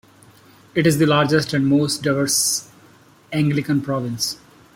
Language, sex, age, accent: English, male, 30-39, India and South Asia (India, Pakistan, Sri Lanka)